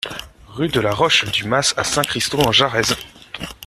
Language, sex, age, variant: French, male, 19-29, Français de métropole